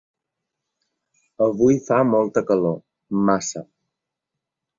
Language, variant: Catalan, Balear